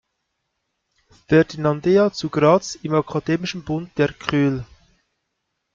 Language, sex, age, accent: German, male, 30-39, Schweizerdeutsch